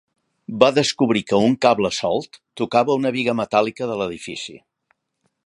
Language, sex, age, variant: Catalan, male, 60-69, Central